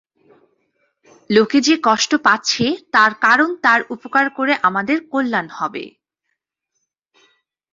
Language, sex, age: Bengali, female, 19-29